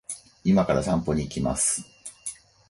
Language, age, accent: Japanese, 50-59, 標準語